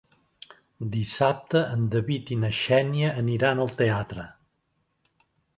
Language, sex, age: Catalan, male, 60-69